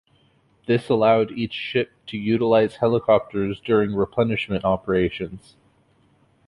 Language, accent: English, United States English